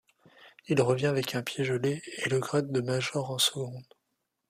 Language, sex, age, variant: French, male, 19-29, Français de métropole